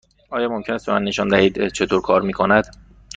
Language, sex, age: Persian, male, 19-29